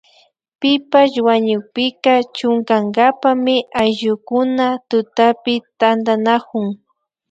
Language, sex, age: Imbabura Highland Quichua, female, 19-29